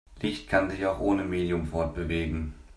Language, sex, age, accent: German, male, 19-29, Deutschland Deutsch